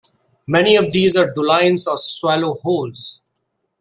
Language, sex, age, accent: English, male, 30-39, England English